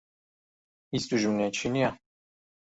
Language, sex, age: Central Kurdish, male, 30-39